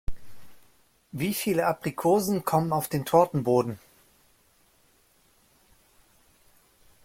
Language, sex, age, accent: German, male, 19-29, Deutschland Deutsch